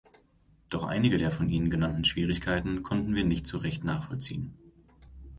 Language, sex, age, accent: German, male, 19-29, Deutschland Deutsch